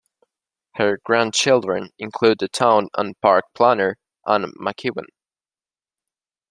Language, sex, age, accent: English, male, 19-29, United States English